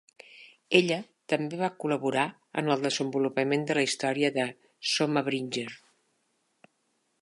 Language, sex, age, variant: Catalan, female, 60-69, Central